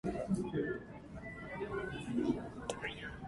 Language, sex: English, female